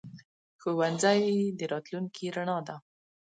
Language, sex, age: Pashto, female, 19-29